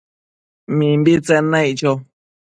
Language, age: Matsés, under 19